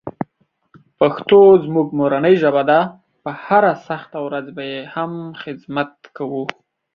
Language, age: Pashto, under 19